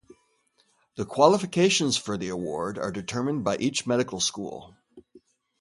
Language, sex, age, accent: English, male, 50-59, United States English